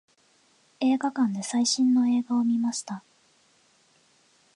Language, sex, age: Japanese, female, 19-29